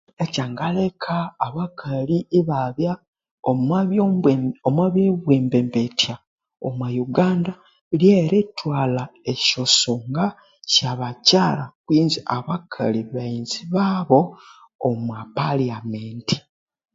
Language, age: Konzo, 19-29